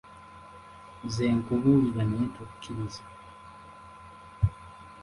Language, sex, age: Ganda, male, 19-29